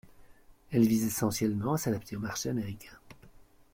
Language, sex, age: French, male, 30-39